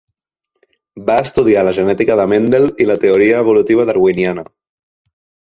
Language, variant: Catalan, Central